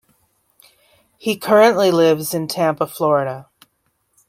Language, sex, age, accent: English, female, 40-49, United States English